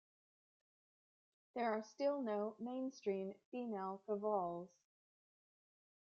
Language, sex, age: English, female, 40-49